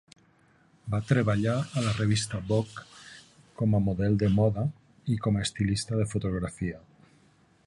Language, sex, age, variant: Catalan, male, 50-59, Nord-Occidental